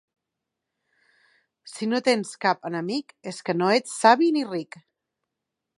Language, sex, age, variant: Catalan, female, 40-49, Central